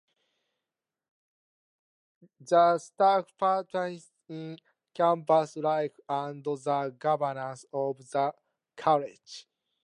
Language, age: English, 19-29